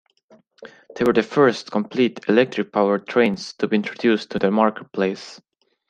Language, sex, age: English, male, 19-29